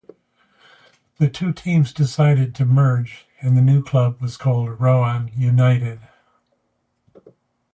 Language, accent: English, United States English